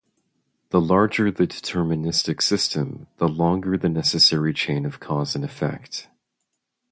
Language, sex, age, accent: English, male, 19-29, United States English